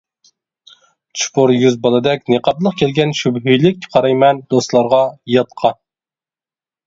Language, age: Uyghur, 19-29